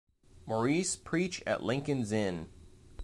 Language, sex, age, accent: English, male, 30-39, United States English